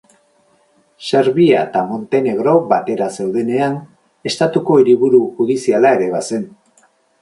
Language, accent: Basque, Mendebalekoa (Araba, Bizkaia, Gipuzkoako mendebaleko herri batzuk)